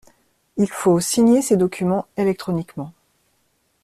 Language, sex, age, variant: French, female, 40-49, Français de métropole